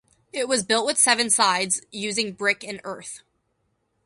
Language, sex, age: English, female, under 19